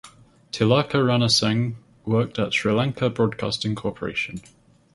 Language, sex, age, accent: English, male, under 19, England English